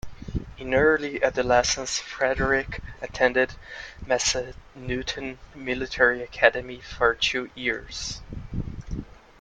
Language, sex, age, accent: English, male, 19-29, United States English